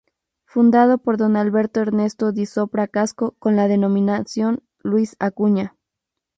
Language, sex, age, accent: Spanish, female, 30-39, México